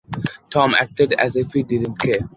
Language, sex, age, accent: English, male, 19-29, India and South Asia (India, Pakistan, Sri Lanka)